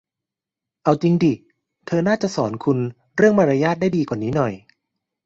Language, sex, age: Thai, male, 30-39